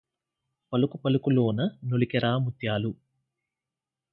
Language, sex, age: Telugu, male, 19-29